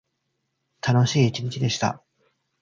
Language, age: Japanese, 50-59